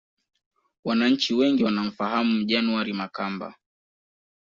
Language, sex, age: Swahili, male, 19-29